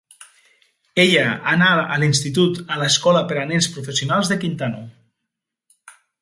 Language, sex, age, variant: Catalan, male, 50-59, Central